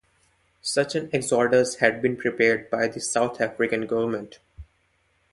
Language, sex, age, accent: English, male, 19-29, India and South Asia (India, Pakistan, Sri Lanka)